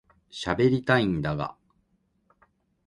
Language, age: Japanese, 40-49